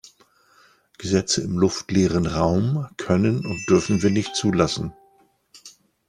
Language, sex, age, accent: German, male, 60-69, Deutschland Deutsch